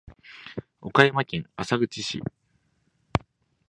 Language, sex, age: Japanese, male, 19-29